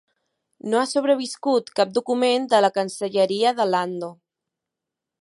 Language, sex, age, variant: Catalan, female, 19-29, Central